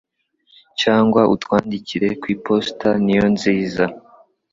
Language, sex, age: Kinyarwanda, male, under 19